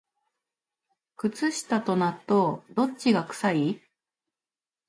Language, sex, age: Japanese, female, 30-39